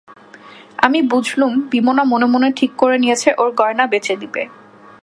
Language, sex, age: Bengali, female, 19-29